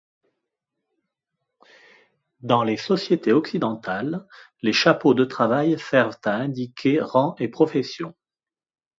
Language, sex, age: French, male, 50-59